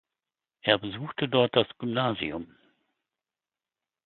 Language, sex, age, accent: German, male, 60-69, Deutschland Deutsch